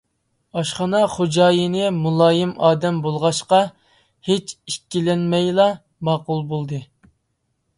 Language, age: Uyghur, 19-29